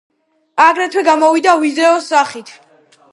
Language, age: Georgian, under 19